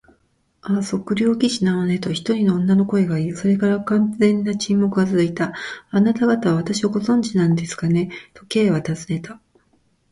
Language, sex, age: Japanese, female, 40-49